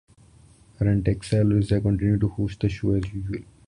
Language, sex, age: English, male, 19-29